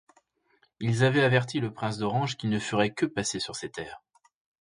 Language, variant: French, Français de métropole